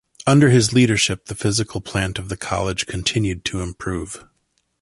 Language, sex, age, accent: English, male, 40-49, United States English